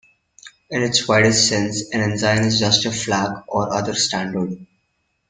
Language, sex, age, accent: English, male, 19-29, India and South Asia (India, Pakistan, Sri Lanka)